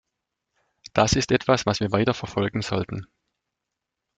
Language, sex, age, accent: German, male, 50-59, Deutschland Deutsch